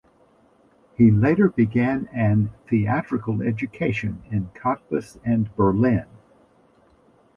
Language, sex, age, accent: English, male, 60-69, United States English